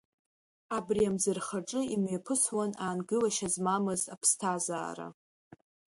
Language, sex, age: Abkhazian, female, under 19